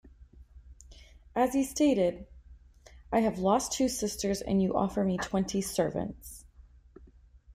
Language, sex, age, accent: English, female, 19-29, United States English